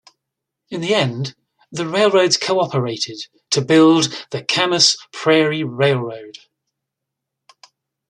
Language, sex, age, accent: English, male, 50-59, England English